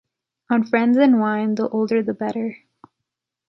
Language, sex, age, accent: English, female, 19-29, Canadian English